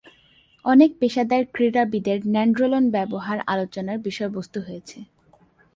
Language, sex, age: Bengali, female, 19-29